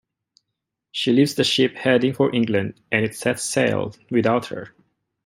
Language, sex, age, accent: English, male, 40-49, Filipino